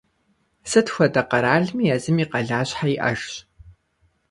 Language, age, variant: Kabardian, 19-29, Адыгэбзэ (Къэбэрдей, Кирил, Урысей)